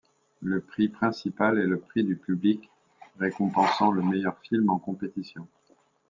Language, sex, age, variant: French, male, 50-59, Français de métropole